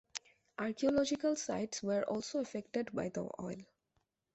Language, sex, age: English, female, 19-29